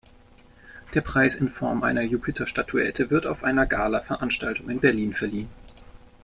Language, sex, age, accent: German, male, 19-29, Deutschland Deutsch